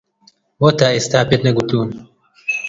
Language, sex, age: Central Kurdish, male, under 19